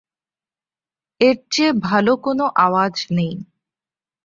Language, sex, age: Bengali, female, 19-29